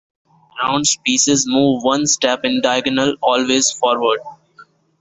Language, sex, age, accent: English, male, under 19, India and South Asia (India, Pakistan, Sri Lanka)